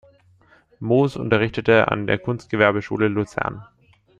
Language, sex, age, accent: German, male, under 19, Deutschland Deutsch